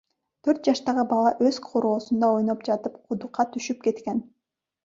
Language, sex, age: Kyrgyz, female, 30-39